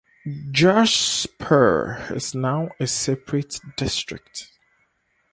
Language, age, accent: English, 19-29, United States English; Southern African (South Africa, Zimbabwe, Namibia)